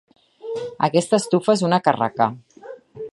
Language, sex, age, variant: Catalan, female, 40-49, Central